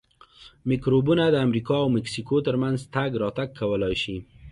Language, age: Pashto, 19-29